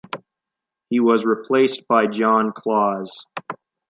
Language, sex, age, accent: English, male, under 19, United States English